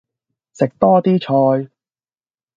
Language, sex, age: Cantonese, male, under 19